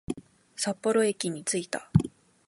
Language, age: Japanese, 19-29